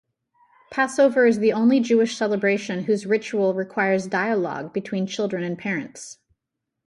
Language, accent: English, United States English